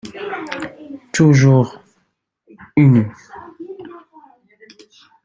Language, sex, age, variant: French, male, 19-29, Français de métropole